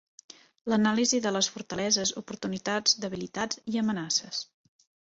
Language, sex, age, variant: Catalan, female, 30-39, Central